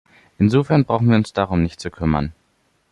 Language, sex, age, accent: German, male, under 19, Deutschland Deutsch